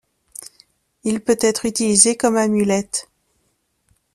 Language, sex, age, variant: French, female, 30-39, Français de métropole